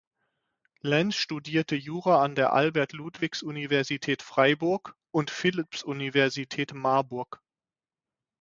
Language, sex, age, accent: German, male, 30-39, Deutschland Deutsch